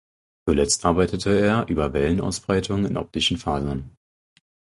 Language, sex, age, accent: German, male, 19-29, Deutschland Deutsch